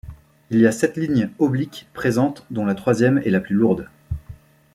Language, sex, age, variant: French, male, 30-39, Français de métropole